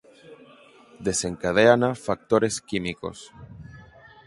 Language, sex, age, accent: Galician, male, 19-29, Central (gheada)